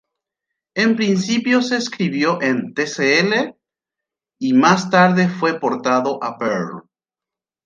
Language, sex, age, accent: Spanish, male, 40-49, Rioplatense: Argentina, Uruguay, este de Bolivia, Paraguay